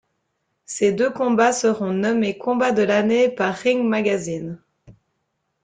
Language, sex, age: French, female, 30-39